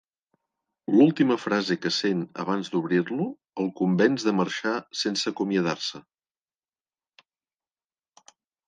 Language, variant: Catalan, Central